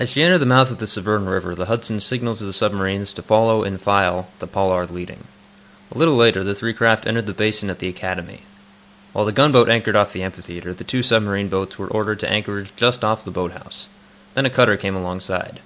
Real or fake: real